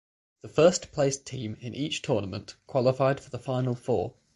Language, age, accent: English, 19-29, England English; Northern English